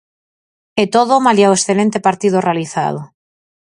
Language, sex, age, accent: Galician, female, 40-49, Normativo (estándar)